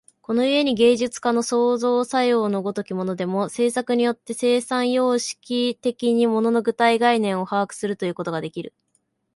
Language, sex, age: Japanese, male, 19-29